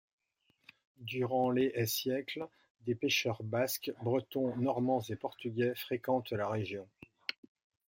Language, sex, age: French, male, 50-59